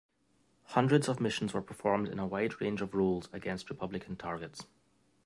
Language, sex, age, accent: English, male, 19-29, Scottish English